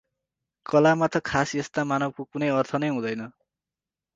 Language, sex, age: Nepali, male, 19-29